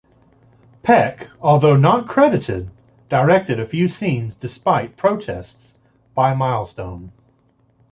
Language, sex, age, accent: English, male, 30-39, United States English